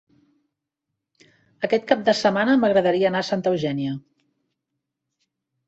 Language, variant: Catalan, Central